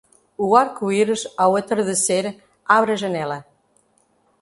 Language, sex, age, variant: Portuguese, female, 50-59, Portuguese (Portugal)